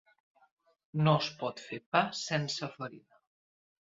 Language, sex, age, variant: Catalan, male, under 19, Central